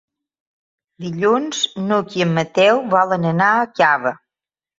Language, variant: Catalan, Balear